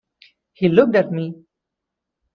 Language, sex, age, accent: English, male, 30-39, India and South Asia (India, Pakistan, Sri Lanka)